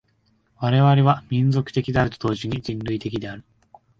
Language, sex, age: Japanese, male, 19-29